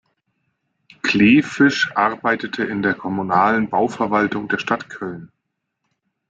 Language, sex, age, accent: German, male, 40-49, Deutschland Deutsch